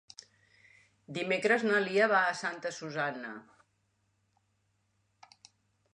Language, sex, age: Catalan, female, 70-79